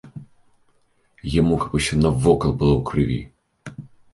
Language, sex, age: Belarusian, male, 19-29